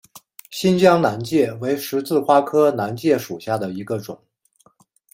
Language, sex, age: Chinese, male, 30-39